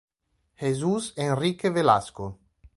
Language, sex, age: Italian, male, 30-39